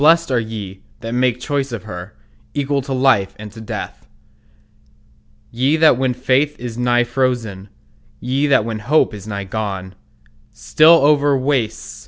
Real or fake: real